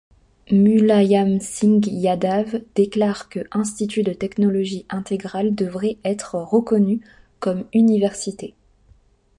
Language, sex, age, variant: French, female, 19-29, Français de métropole